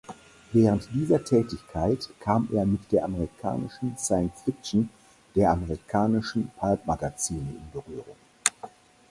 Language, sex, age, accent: German, male, 60-69, Deutschland Deutsch